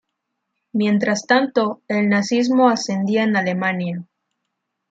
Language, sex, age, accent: Spanish, female, 19-29, México